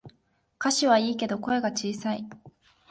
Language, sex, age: Japanese, female, 19-29